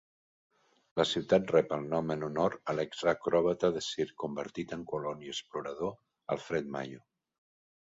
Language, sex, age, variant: Catalan, male, 60-69, Central